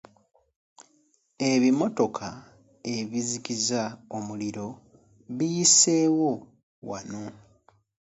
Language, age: Ganda, 19-29